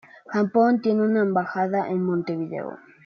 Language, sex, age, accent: Spanish, male, under 19, España: Norte peninsular (Asturias, Castilla y León, Cantabria, País Vasco, Navarra, Aragón, La Rioja, Guadalajara, Cuenca)